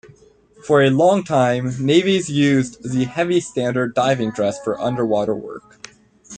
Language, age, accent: English, 19-29, United States English